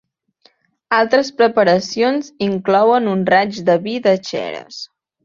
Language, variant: Catalan, Nord-Occidental